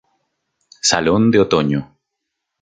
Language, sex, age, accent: Spanish, male, 30-39, Andino-Pacífico: Colombia, Perú, Ecuador, oeste de Bolivia y Venezuela andina